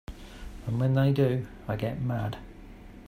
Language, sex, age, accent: English, male, 40-49, England English